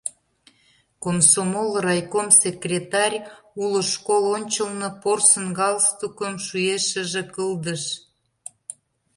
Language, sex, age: Mari, female, 60-69